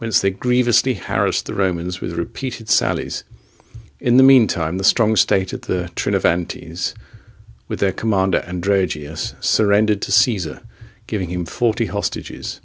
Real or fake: real